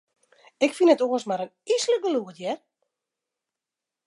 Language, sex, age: Western Frisian, female, 40-49